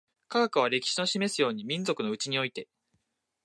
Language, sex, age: Japanese, male, 19-29